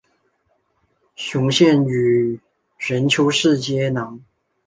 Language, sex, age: Chinese, male, under 19